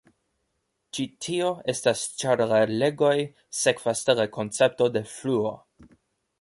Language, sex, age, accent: Esperanto, male, 19-29, Internacia